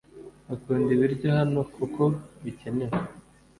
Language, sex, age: Kinyarwanda, male, 19-29